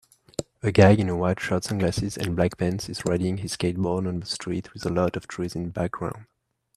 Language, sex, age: English, male, 19-29